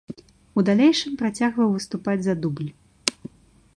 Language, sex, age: Belarusian, female, 19-29